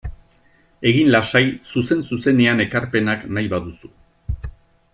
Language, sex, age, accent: Basque, male, 50-59, Mendebalekoa (Araba, Bizkaia, Gipuzkoako mendebaleko herri batzuk)